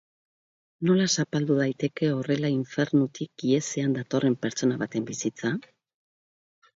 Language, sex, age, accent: Basque, female, 60-69, Mendebalekoa (Araba, Bizkaia, Gipuzkoako mendebaleko herri batzuk)